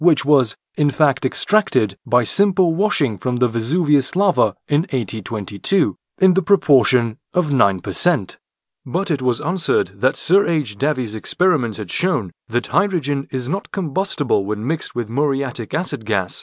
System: none